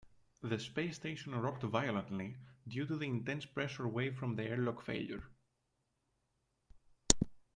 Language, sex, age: English, male, 19-29